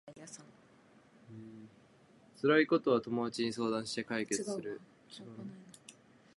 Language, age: Japanese, 30-39